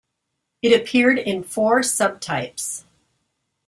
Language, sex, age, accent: English, female, 50-59, United States English